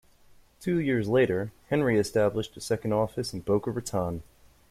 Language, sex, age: English, male, 30-39